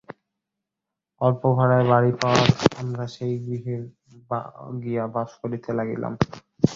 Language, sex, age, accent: Bengali, male, under 19, শুদ্ধ